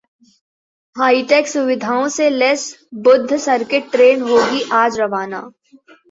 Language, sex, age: Hindi, female, under 19